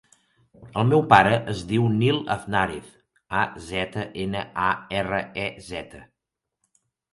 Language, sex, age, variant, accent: Catalan, male, 40-49, Central, tarragoní